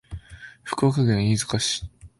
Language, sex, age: Japanese, male, 19-29